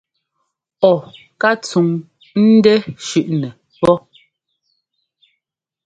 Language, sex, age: Ngomba, female, 40-49